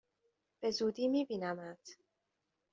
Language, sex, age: Persian, female, 19-29